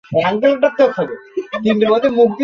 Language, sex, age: Bengali, male, 40-49